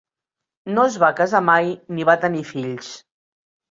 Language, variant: Catalan, Central